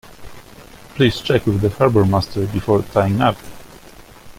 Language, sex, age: English, male, 19-29